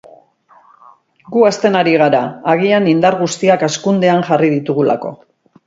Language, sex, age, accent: Basque, female, 50-59, Mendebalekoa (Araba, Bizkaia, Gipuzkoako mendebaleko herri batzuk)